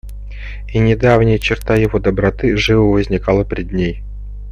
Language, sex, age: Russian, male, 30-39